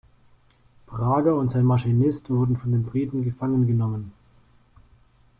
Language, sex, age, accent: German, male, 19-29, Deutschland Deutsch